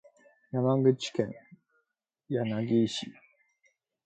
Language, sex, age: Japanese, male, 19-29